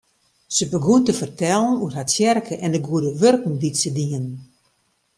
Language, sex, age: Western Frisian, female, 50-59